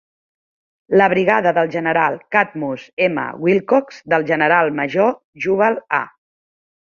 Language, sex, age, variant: Catalan, female, 40-49, Central